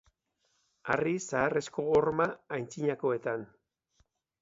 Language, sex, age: Basque, male, 60-69